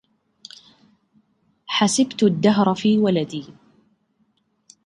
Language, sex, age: Arabic, female, 30-39